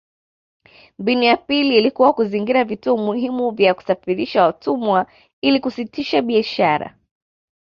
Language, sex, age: Swahili, female, 19-29